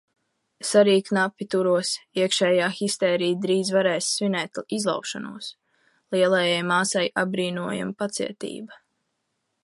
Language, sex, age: Latvian, female, under 19